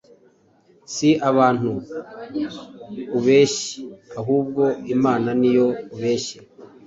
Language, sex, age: Kinyarwanda, male, 30-39